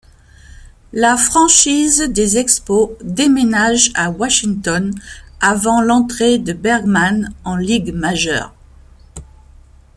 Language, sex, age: French, female, 50-59